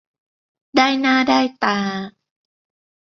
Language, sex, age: Thai, female, 50-59